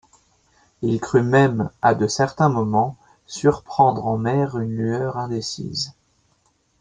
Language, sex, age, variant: French, male, 30-39, Français de métropole